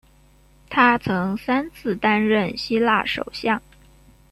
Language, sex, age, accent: Chinese, female, 19-29, 出生地：江西省